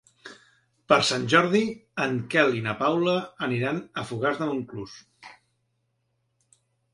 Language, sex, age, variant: Catalan, male, 40-49, Central